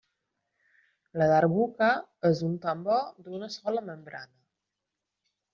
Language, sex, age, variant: Catalan, female, 19-29, Balear